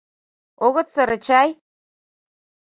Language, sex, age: Mari, female, 30-39